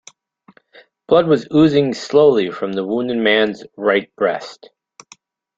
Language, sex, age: English, male, 50-59